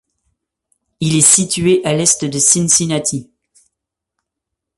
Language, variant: French, Français de métropole